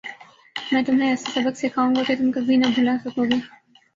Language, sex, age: Urdu, male, 19-29